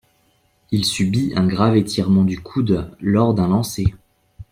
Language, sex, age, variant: French, male, 19-29, Français de métropole